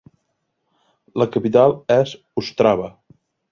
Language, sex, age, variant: Catalan, male, 30-39, Central